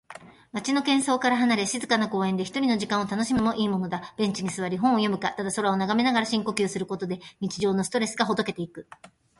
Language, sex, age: Japanese, female, 50-59